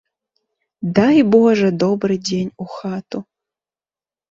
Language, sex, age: Belarusian, female, 19-29